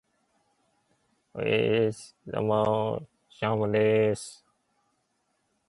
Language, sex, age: Japanese, male, 30-39